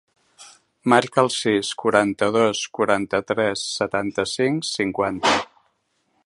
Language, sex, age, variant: Catalan, male, 60-69, Central